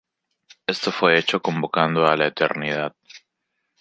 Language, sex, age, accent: Spanish, male, 19-29, Andino-Pacífico: Colombia, Perú, Ecuador, oeste de Bolivia y Venezuela andina